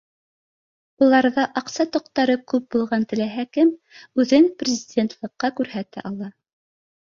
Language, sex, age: Bashkir, female, 50-59